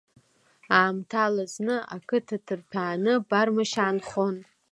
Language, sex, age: Abkhazian, female, 19-29